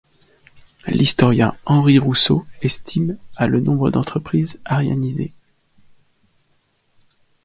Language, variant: French, Français de métropole